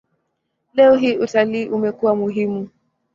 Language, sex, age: Swahili, female, 19-29